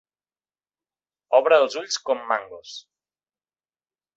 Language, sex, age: Catalan, male, 40-49